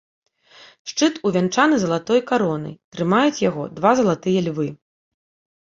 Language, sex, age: Belarusian, female, 30-39